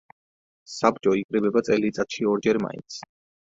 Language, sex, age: Georgian, male, 30-39